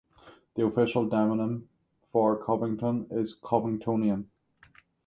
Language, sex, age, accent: English, male, 30-39, Northern Irish